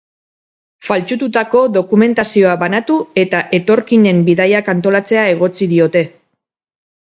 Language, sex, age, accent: Basque, female, 40-49, Mendebalekoa (Araba, Bizkaia, Gipuzkoako mendebaleko herri batzuk)